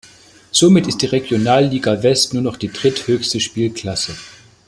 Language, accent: German, Deutschland Deutsch